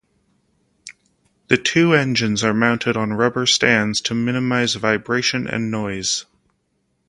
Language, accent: English, Canadian English